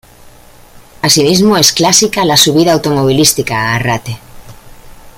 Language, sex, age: Spanish, female, 40-49